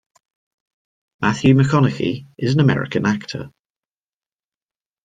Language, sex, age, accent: English, male, 40-49, England English